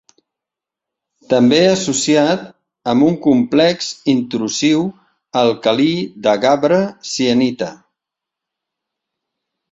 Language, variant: Catalan, Central